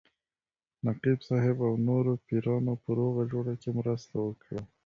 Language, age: Pashto, 19-29